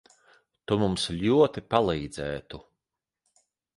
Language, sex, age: Latvian, male, 30-39